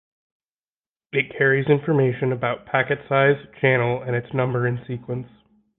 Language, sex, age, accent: English, male, 19-29, United States English